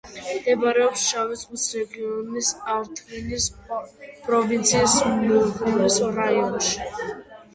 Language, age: Georgian, under 19